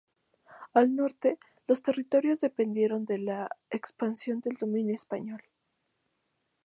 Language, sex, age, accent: Spanish, female, 19-29, México